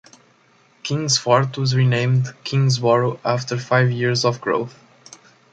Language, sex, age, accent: English, male, 19-29, England English